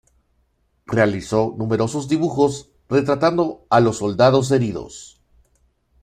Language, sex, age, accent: Spanish, male, 50-59, México